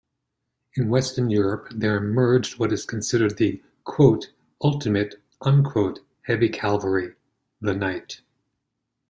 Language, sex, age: English, male, 60-69